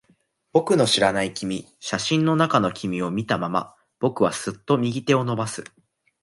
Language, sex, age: Japanese, male, under 19